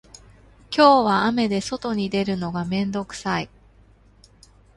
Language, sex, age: Japanese, female, 30-39